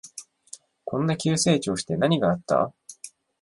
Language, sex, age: Japanese, male, 19-29